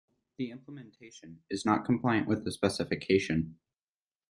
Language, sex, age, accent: English, male, under 19, United States English